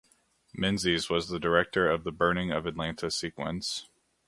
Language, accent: English, United States English